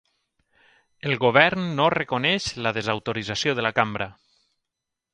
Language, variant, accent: Catalan, Valencià meridional, valencià